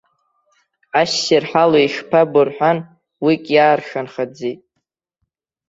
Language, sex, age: Abkhazian, male, under 19